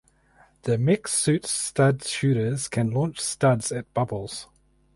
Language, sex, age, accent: English, male, 30-39, New Zealand English